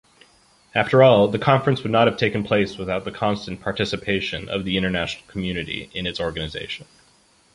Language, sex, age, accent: English, male, 30-39, United States English